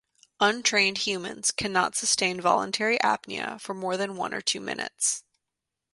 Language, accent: English, United States English